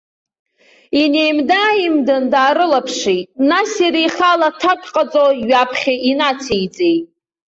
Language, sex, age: Abkhazian, female, under 19